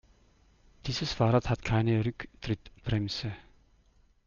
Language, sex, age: German, male, 50-59